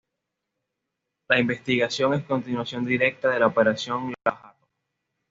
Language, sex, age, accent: Spanish, male, 19-29, Caribe: Cuba, Venezuela, Puerto Rico, República Dominicana, Panamá, Colombia caribeña, México caribeño, Costa del golfo de México